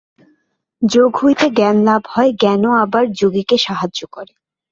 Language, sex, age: Bengali, female, 19-29